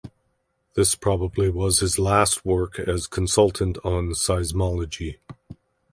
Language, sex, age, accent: English, male, 50-59, Canadian English